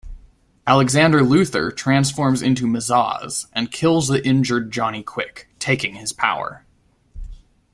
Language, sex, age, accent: English, male, 19-29, United States English